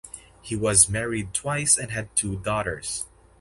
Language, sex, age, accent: English, male, under 19, Filipino